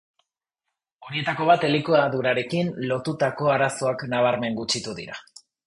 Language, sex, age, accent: Basque, male, 19-29, Erdialdekoa edo Nafarra (Gipuzkoa, Nafarroa)